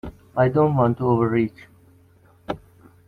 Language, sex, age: English, male, 19-29